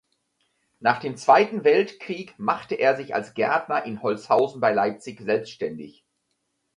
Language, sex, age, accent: German, male, 50-59, Deutschland Deutsch